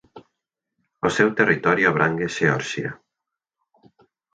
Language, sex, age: Galician, male, 40-49